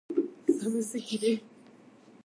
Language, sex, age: Japanese, female, 19-29